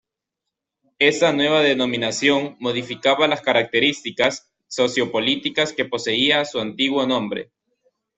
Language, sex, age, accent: Spanish, male, 19-29, Andino-Pacífico: Colombia, Perú, Ecuador, oeste de Bolivia y Venezuela andina